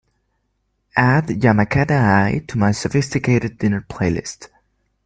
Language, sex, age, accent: English, male, under 19, England English